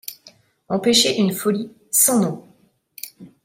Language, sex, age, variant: French, female, 30-39, Français de métropole